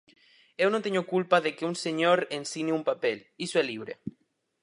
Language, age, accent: Galician, 19-29, Central (gheada)